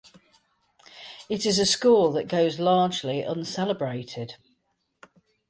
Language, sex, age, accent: English, female, 50-59, England English